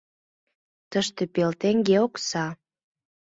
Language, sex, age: Mari, female, under 19